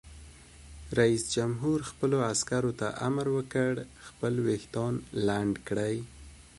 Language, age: Pashto, 19-29